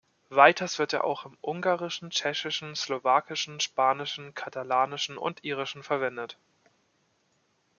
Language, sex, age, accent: German, male, 19-29, Deutschland Deutsch